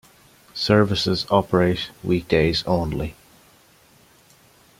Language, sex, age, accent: English, male, 30-39, Irish English